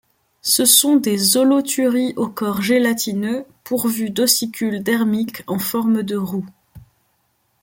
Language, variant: French, Français de métropole